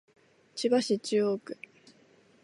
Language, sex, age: Japanese, female, 19-29